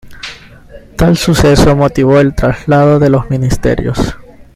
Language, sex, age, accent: Spanish, male, 19-29, Andino-Pacífico: Colombia, Perú, Ecuador, oeste de Bolivia y Venezuela andina